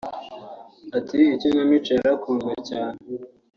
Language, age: Kinyarwanda, 19-29